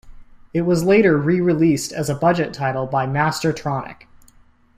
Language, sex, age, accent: English, male, 19-29, United States English